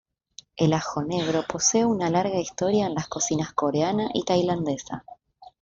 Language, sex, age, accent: Spanish, female, 30-39, Rioplatense: Argentina, Uruguay, este de Bolivia, Paraguay